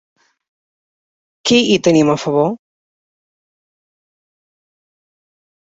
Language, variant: Catalan, Balear